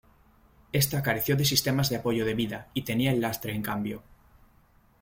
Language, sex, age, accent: Spanish, male, 19-29, España: Norte peninsular (Asturias, Castilla y León, Cantabria, País Vasco, Navarra, Aragón, La Rioja, Guadalajara, Cuenca)